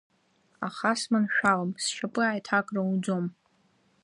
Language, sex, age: Abkhazian, female, under 19